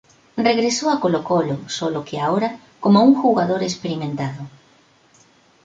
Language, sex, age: Spanish, female, 50-59